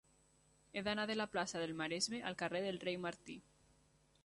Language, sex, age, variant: Catalan, female, 19-29, Nord-Occidental